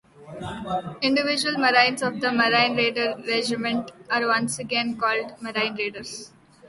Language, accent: English, India and South Asia (India, Pakistan, Sri Lanka)